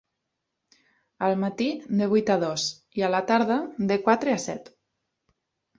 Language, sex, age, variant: Catalan, female, 19-29, Nord-Occidental